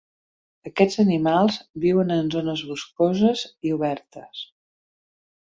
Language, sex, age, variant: Catalan, female, 40-49, Central